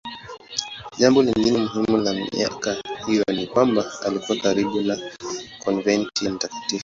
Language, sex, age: Swahili, female, 19-29